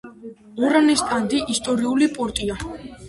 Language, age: Georgian, under 19